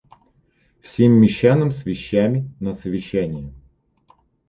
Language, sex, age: Russian, male, 30-39